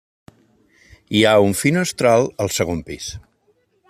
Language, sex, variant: Catalan, male, Central